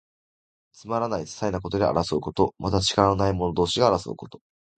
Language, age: Japanese, 19-29